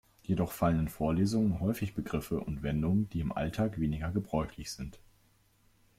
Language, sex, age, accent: German, male, 19-29, Deutschland Deutsch